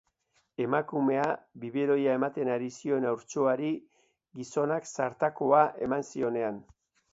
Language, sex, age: Basque, male, 60-69